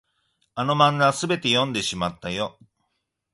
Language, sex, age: Japanese, male, 40-49